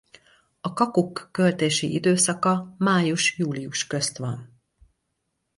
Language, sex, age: Hungarian, female, 40-49